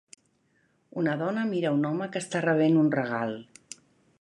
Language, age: Catalan, 50-59